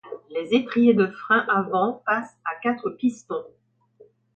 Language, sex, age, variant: French, female, 50-59, Français de métropole